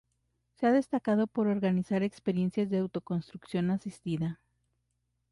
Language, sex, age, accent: Spanish, female, 30-39, México